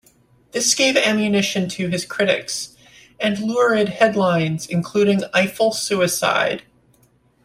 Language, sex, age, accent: English, female, 30-39, United States English